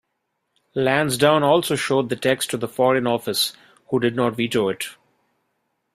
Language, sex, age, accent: English, male, 19-29, India and South Asia (India, Pakistan, Sri Lanka)